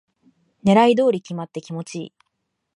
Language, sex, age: Japanese, female, 19-29